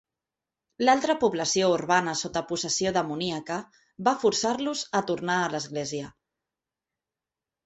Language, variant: Catalan, Central